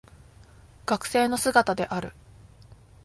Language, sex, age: Japanese, female, 19-29